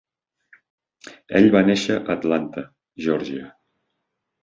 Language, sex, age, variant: Catalan, male, 30-39, Nord-Occidental